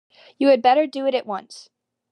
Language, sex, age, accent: English, female, under 19, United States English